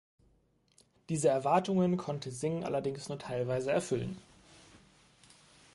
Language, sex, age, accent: German, male, 19-29, Deutschland Deutsch